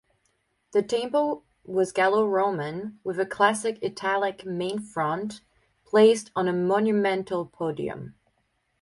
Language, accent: English, United States English